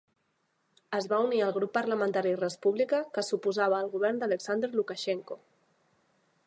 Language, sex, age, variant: Catalan, female, 30-39, Central